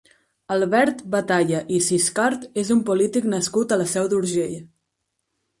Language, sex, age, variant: Catalan, female, under 19, Nord-Occidental